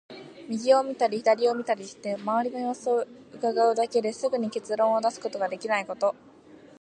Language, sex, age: Japanese, female, 19-29